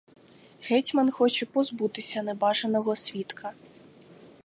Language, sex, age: Ukrainian, female, 19-29